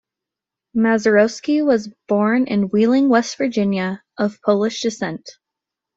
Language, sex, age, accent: English, female, 19-29, United States English